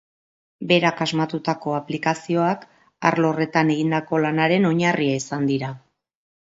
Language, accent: Basque, Mendebalekoa (Araba, Bizkaia, Gipuzkoako mendebaleko herri batzuk)